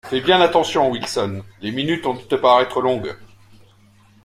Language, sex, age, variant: French, male, 40-49, Français de métropole